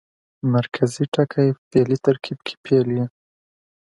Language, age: Pashto, 19-29